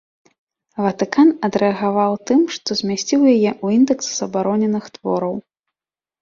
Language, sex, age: Belarusian, female, 19-29